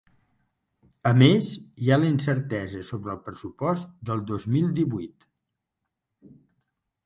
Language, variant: Catalan, Central